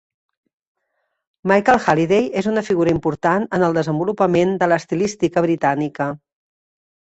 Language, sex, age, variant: Catalan, female, 50-59, Central